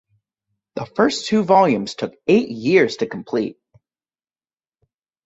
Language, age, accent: English, 19-29, United States English